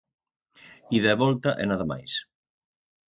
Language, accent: Galician, Atlántico (seseo e gheada)